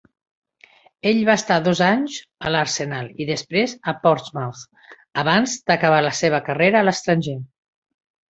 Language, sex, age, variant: Catalan, female, 60-69, Central